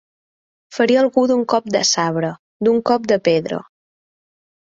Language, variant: Catalan, Central